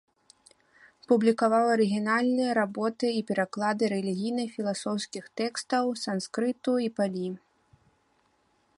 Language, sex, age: Belarusian, female, 19-29